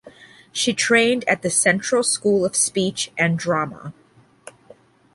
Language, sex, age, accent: English, female, 40-49, United States English